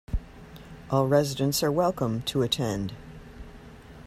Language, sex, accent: English, female, United States English